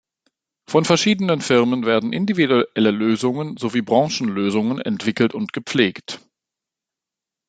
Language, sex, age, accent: German, male, 40-49, Deutschland Deutsch